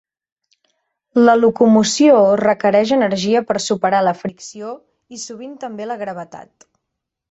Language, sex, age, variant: Catalan, female, 19-29, Central